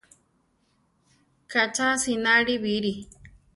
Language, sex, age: Central Tarahumara, female, 30-39